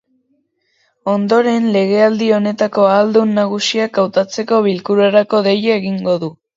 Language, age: Basque, 50-59